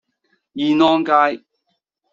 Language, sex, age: Cantonese, male, 40-49